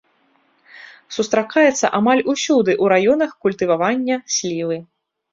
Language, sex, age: Belarusian, female, 30-39